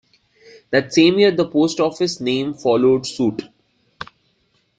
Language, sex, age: English, male, 19-29